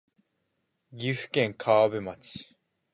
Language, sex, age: Japanese, male, 19-29